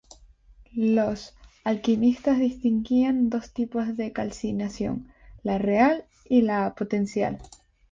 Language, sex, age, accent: Spanish, female, 19-29, España: Islas Canarias